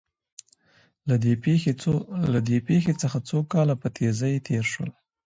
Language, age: Pashto, 19-29